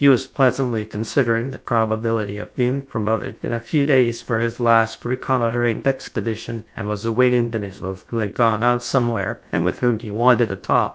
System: TTS, GlowTTS